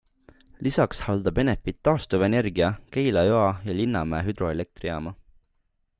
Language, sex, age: Estonian, male, 19-29